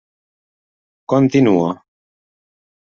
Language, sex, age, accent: Catalan, male, 40-49, valencià